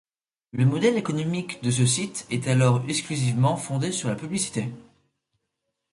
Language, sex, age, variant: French, male, 19-29, Français de métropole